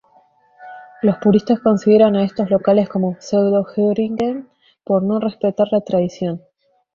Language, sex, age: Spanish, female, 19-29